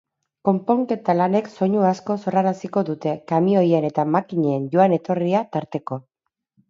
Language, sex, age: Basque, female, 30-39